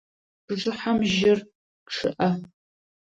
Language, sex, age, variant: Adyghe, female, 19-29, Адыгабзэ (Кирил, пстэумэ зэдыряе)